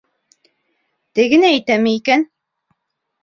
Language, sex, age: Bashkir, female, 19-29